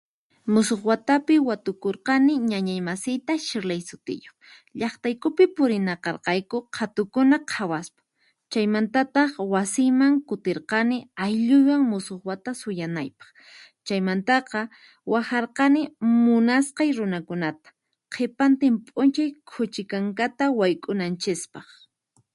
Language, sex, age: Puno Quechua, female, 19-29